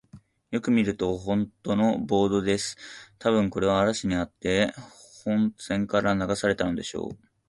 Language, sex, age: Japanese, male, 19-29